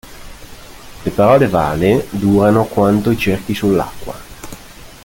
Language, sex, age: Italian, male, 19-29